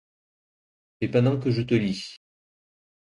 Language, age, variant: French, 30-39, Français de métropole